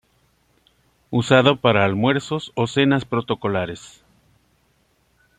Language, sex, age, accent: Spanish, male, 60-69, México